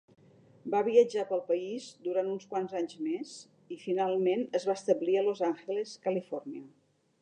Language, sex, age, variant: Catalan, female, 60-69, Central